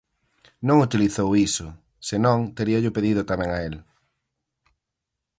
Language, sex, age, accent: Galician, male, 19-29, Oriental (común en zona oriental)